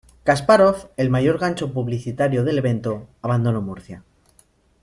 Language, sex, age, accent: Spanish, male, 30-39, España: Norte peninsular (Asturias, Castilla y León, Cantabria, País Vasco, Navarra, Aragón, La Rioja, Guadalajara, Cuenca)